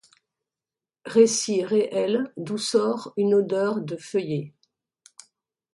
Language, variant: French, Français de métropole